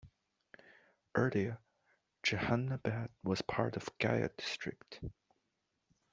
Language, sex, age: English, male, 19-29